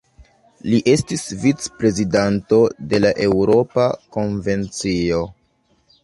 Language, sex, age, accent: Esperanto, male, 19-29, Internacia